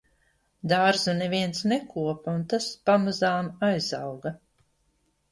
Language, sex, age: Latvian, female, 60-69